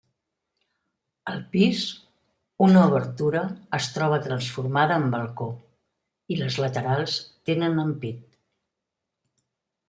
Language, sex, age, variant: Catalan, female, 70-79, Central